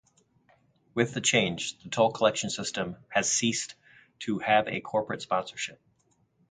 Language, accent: English, United States English